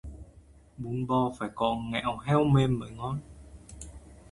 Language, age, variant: Vietnamese, 19-29, Hà Nội